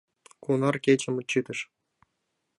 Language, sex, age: Mari, male, 19-29